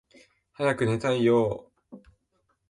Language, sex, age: Japanese, male, under 19